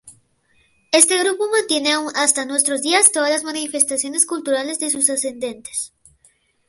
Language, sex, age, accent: Spanish, male, under 19, Andino-Pacífico: Colombia, Perú, Ecuador, oeste de Bolivia y Venezuela andina